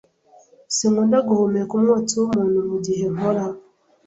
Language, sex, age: Kinyarwanda, female, 19-29